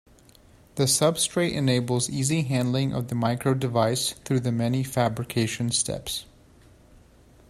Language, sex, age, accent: English, male, 19-29, United States English